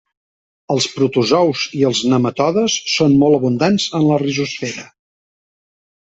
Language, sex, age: Catalan, male, 40-49